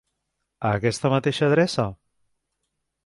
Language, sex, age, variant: Catalan, male, 50-59, Central